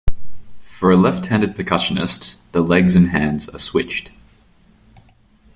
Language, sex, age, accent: English, male, 19-29, Australian English